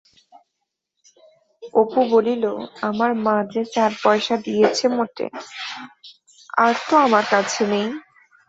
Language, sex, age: Bengali, female, 19-29